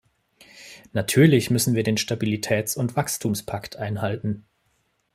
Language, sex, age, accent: German, male, 19-29, Deutschland Deutsch